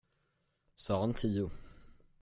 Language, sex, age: Swedish, male, under 19